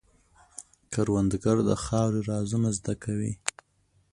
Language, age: Pashto, 19-29